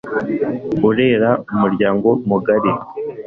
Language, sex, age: Kinyarwanda, male, under 19